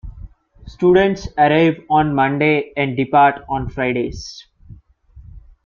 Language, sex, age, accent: English, male, 19-29, India and South Asia (India, Pakistan, Sri Lanka)